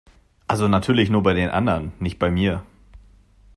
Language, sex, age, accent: German, male, 19-29, Deutschland Deutsch